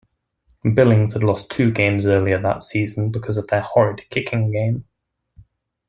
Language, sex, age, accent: English, male, 19-29, England English